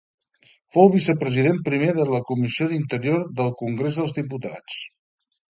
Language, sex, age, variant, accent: Catalan, male, 50-59, Central, central